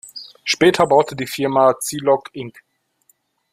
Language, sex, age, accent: German, male, 30-39, Deutschland Deutsch